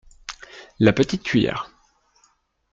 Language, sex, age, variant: French, male, 30-39, Français de métropole